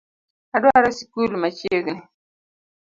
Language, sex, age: Luo (Kenya and Tanzania), female, 30-39